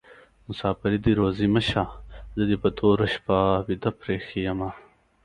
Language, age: Pashto, 19-29